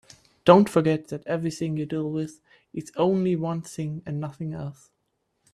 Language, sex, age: English, male, 19-29